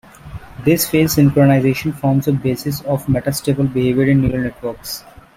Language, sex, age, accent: English, male, 19-29, India and South Asia (India, Pakistan, Sri Lanka)